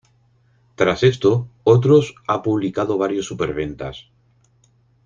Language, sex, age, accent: Spanish, male, 50-59, España: Norte peninsular (Asturias, Castilla y León, Cantabria, País Vasco, Navarra, Aragón, La Rioja, Guadalajara, Cuenca)